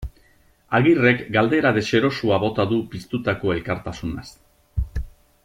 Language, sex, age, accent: Basque, male, 50-59, Mendebalekoa (Araba, Bizkaia, Gipuzkoako mendebaleko herri batzuk)